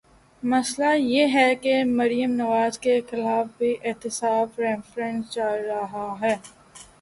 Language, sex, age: Urdu, female, 19-29